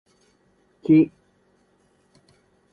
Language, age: Japanese, 60-69